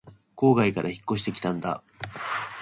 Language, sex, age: Japanese, male, 19-29